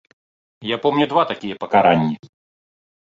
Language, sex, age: Belarusian, male, 30-39